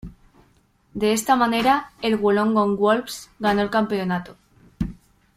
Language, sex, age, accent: Spanish, female, under 19, España: Norte peninsular (Asturias, Castilla y León, Cantabria, País Vasco, Navarra, Aragón, La Rioja, Guadalajara, Cuenca)